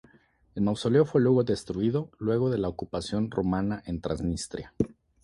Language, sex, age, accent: Spanish, male, 30-39, México